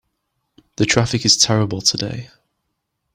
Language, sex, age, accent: English, male, 19-29, England English